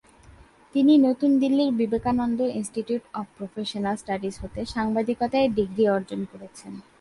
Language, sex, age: Bengali, female, 19-29